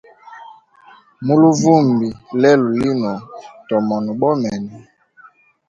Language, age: Hemba, 19-29